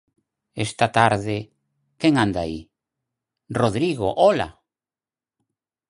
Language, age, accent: Galician, 60-69, Normativo (estándar)